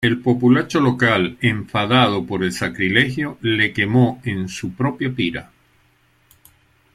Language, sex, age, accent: Spanish, male, 60-69, Andino-Pacífico: Colombia, Perú, Ecuador, oeste de Bolivia y Venezuela andina